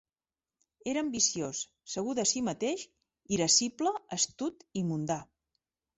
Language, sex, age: Catalan, female, 40-49